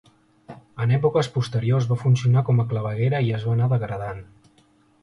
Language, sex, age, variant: Catalan, male, 19-29, Central